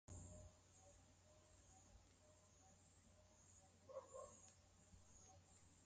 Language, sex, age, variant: Swahili, female, 19-29, Kiswahili Sanifu (EA)